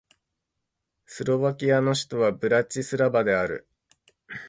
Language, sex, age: Japanese, male, 30-39